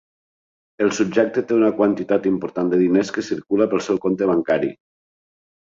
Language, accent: Catalan, valencià